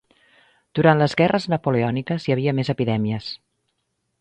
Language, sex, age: Catalan, female, 50-59